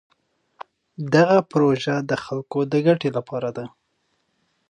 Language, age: Pashto, 19-29